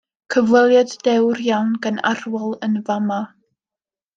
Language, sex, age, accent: Welsh, female, under 19, Y Deyrnas Unedig Cymraeg